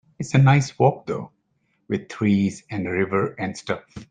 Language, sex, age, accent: English, male, 50-59, India and South Asia (India, Pakistan, Sri Lanka)